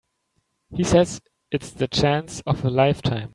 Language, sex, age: English, male, 19-29